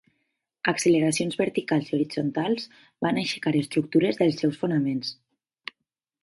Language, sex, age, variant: Catalan, female, 19-29, Nord-Occidental